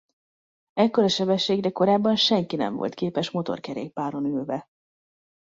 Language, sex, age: Hungarian, female, 19-29